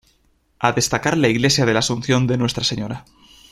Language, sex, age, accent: Spanish, male, under 19, España: Norte peninsular (Asturias, Castilla y León, Cantabria, País Vasco, Navarra, Aragón, La Rioja, Guadalajara, Cuenca)